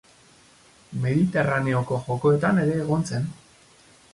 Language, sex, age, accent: Basque, male, 30-39, Mendebalekoa (Araba, Bizkaia, Gipuzkoako mendebaleko herri batzuk)